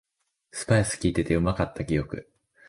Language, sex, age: Japanese, male, under 19